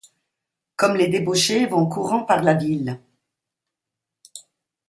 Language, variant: French, Français de métropole